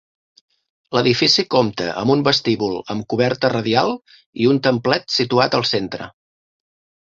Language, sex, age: Catalan, male, 40-49